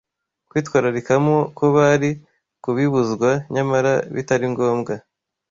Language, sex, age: Kinyarwanda, male, 19-29